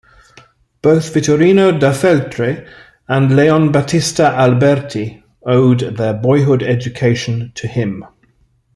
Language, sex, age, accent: English, male, 50-59, England English